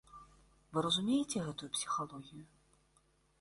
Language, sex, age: Belarusian, female, 30-39